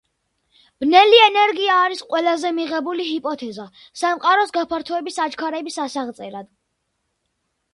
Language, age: Georgian, under 19